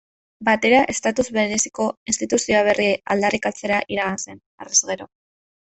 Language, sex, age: Basque, female, 19-29